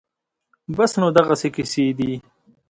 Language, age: Pashto, 19-29